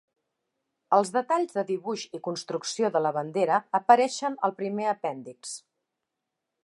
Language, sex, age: Catalan, female, 50-59